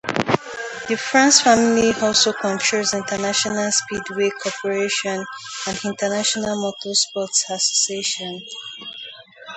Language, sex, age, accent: English, female, 19-29, England English